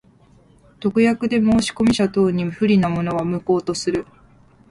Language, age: Japanese, 19-29